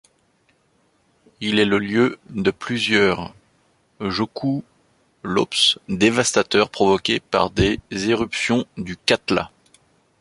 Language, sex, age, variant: French, male, 30-39, Français de métropole